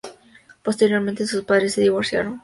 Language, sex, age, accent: Spanish, female, under 19, México